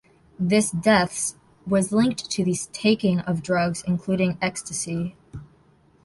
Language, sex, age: English, female, under 19